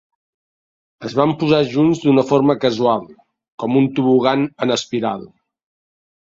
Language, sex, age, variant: Catalan, male, 50-59, Central